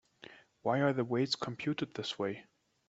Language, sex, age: English, male, 19-29